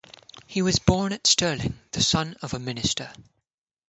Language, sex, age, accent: English, male, under 19, United States English; India and South Asia (India, Pakistan, Sri Lanka)